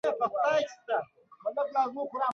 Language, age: Pashto, 19-29